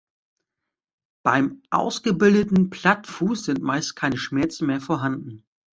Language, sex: German, male